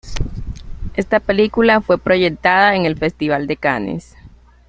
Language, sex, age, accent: Spanish, female, 19-29, Caribe: Cuba, Venezuela, Puerto Rico, República Dominicana, Panamá, Colombia caribeña, México caribeño, Costa del golfo de México